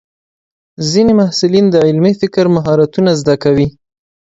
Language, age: Pashto, 19-29